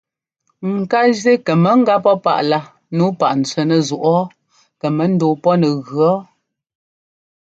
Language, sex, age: Ngomba, female, 30-39